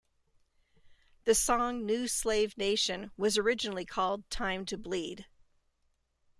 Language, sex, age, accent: English, female, 50-59, United States English